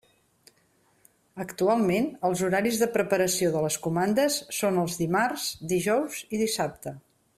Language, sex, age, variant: Catalan, female, 50-59, Central